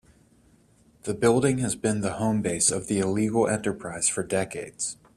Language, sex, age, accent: English, male, 19-29, United States English